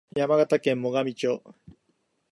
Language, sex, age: Japanese, male, 40-49